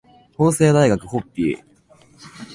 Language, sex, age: Japanese, male, 19-29